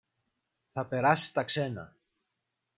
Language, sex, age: Greek, male, 30-39